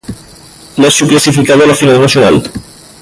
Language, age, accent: Spanish, 19-29, España: Islas Canarias